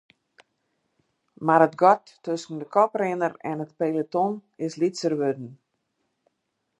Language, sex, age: Western Frisian, female, 50-59